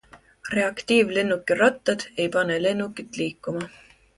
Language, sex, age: Estonian, female, 19-29